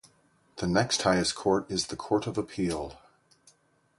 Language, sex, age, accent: English, male, 60-69, United States English